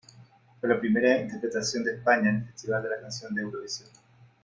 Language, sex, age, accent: Spanish, male, 40-49, España: Norte peninsular (Asturias, Castilla y León, Cantabria, País Vasco, Navarra, Aragón, La Rioja, Guadalajara, Cuenca)